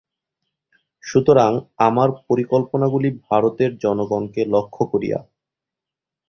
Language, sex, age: Bengali, male, 19-29